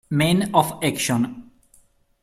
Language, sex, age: Italian, male, 30-39